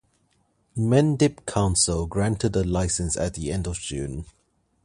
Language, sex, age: English, male, 19-29